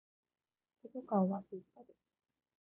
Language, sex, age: Japanese, female, 19-29